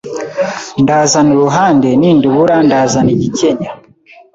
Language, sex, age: Kinyarwanda, male, 19-29